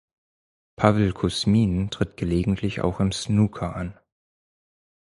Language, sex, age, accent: German, male, 30-39, Deutschland Deutsch